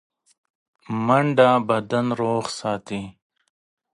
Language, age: Pashto, 40-49